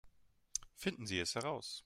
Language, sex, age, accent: German, male, 19-29, Deutschland Deutsch